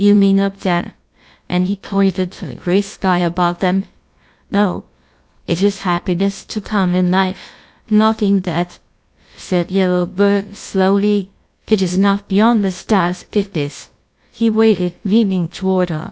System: TTS, GlowTTS